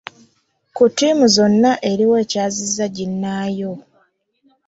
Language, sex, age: Ganda, female, 19-29